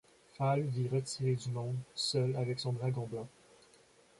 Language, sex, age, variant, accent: French, male, 19-29, Français d'Amérique du Nord, Français du Canada